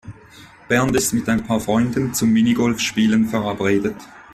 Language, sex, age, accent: German, male, 30-39, Schweizerdeutsch